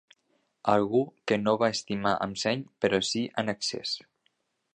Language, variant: Catalan, Central